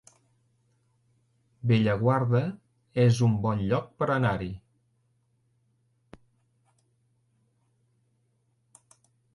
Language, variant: Catalan, Central